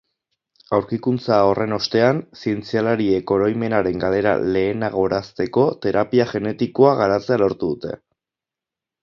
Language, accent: Basque, Erdialdekoa edo Nafarra (Gipuzkoa, Nafarroa)